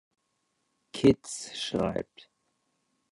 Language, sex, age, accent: German, male, 19-29, Deutschland Deutsch